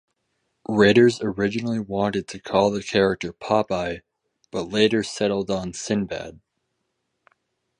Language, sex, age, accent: English, male, 19-29, United States English